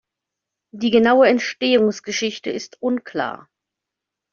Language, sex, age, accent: German, female, 40-49, Deutschland Deutsch